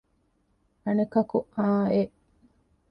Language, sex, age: Divehi, female, 40-49